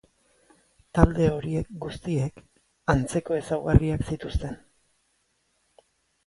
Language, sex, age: Basque, male, 40-49